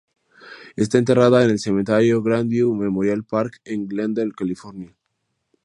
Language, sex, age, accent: Spanish, male, under 19, México